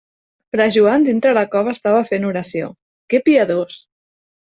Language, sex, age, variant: Catalan, female, 30-39, Central